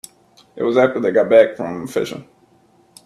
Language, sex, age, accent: English, male, 30-39, United States English